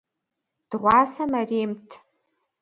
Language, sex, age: Kabardian, female, 19-29